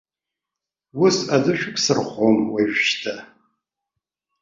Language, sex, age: Abkhazian, male, 60-69